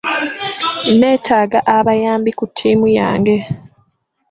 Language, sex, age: Ganda, female, 30-39